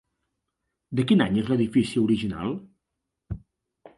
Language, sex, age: Catalan, male, 40-49